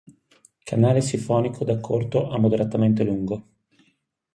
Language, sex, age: Italian, male, 40-49